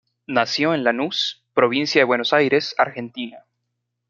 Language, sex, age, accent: Spanish, male, 19-29, México